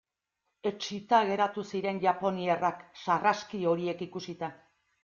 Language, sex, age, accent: Basque, female, 60-69, Erdialdekoa edo Nafarra (Gipuzkoa, Nafarroa)